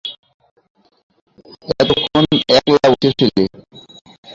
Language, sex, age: Bengali, male, 19-29